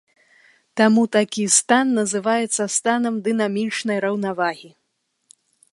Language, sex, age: Belarusian, female, 30-39